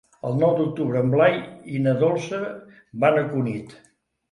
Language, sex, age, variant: Catalan, male, 60-69, Central